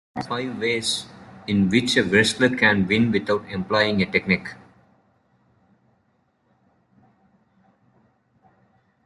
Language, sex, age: English, male, 19-29